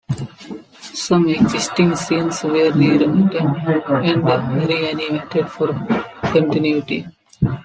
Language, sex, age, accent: English, male, 19-29, India and South Asia (India, Pakistan, Sri Lanka)